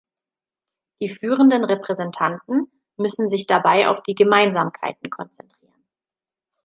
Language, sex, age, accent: German, female, 30-39, Deutschland Deutsch